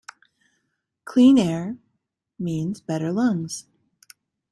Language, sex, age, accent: English, female, 50-59, United States English